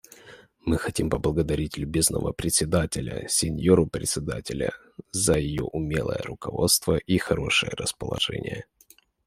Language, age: Russian, 19-29